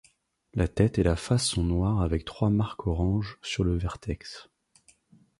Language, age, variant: French, 30-39, Français de métropole